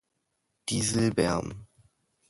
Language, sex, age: German, male, under 19